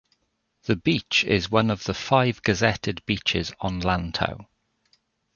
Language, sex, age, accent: English, male, 40-49, Welsh English